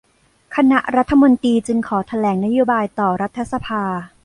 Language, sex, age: Thai, female, 30-39